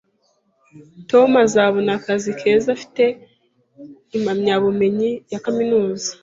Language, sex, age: Kinyarwanda, female, 19-29